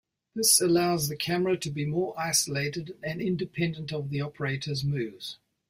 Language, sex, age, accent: English, male, 70-79, New Zealand English